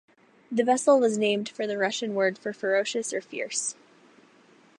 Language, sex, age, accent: English, female, under 19, United States English